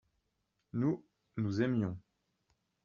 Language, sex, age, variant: French, male, 40-49, Français de métropole